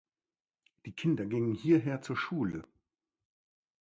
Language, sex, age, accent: German, male, 50-59, Deutschland Deutsch